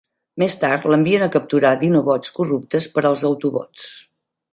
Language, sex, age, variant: Catalan, female, 50-59, Central